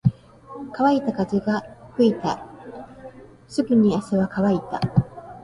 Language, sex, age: Japanese, female, 60-69